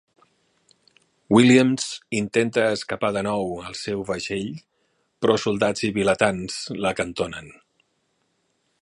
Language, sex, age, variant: Catalan, male, 40-49, Central